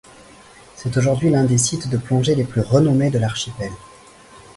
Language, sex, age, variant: French, male, 30-39, Français de métropole